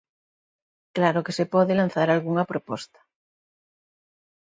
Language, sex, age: Galician, female, 50-59